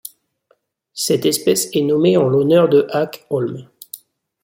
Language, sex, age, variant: French, male, 30-39, Français de métropole